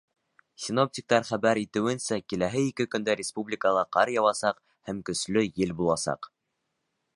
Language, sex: Bashkir, male